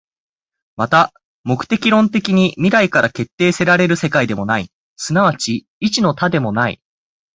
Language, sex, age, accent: Japanese, male, 19-29, 標準語